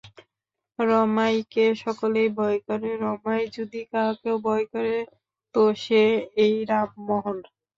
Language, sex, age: Bengali, female, 19-29